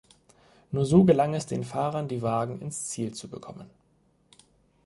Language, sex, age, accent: German, male, 19-29, Deutschland Deutsch